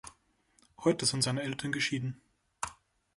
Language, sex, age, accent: German, male, 19-29, Österreichisches Deutsch